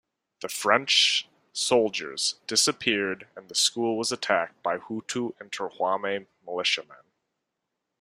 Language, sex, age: English, male, 19-29